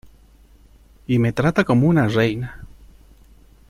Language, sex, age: Spanish, male, 30-39